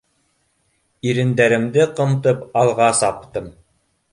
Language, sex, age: Bashkir, male, 19-29